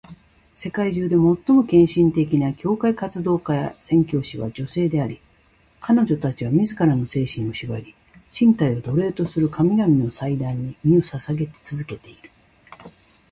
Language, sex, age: Japanese, female, 60-69